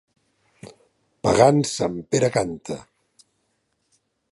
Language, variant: Catalan, Central